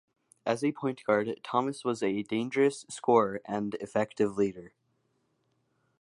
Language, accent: English, United States English